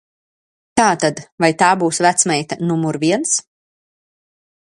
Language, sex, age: Latvian, female, 30-39